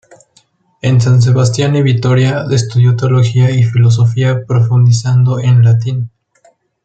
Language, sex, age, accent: Spanish, male, under 19, México